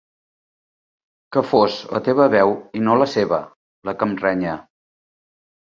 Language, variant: Catalan, Central